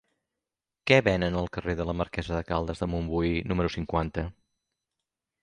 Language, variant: Catalan, Central